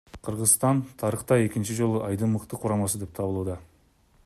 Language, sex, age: Kyrgyz, male, 19-29